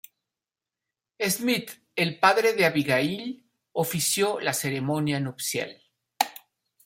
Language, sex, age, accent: Spanish, male, 50-59, México